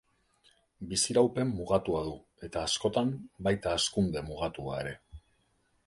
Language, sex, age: Basque, male, 40-49